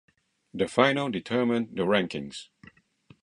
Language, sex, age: English, male, 40-49